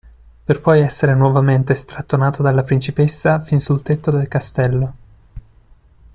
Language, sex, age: Italian, male, 30-39